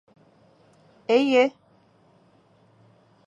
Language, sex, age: Bashkir, female, 19-29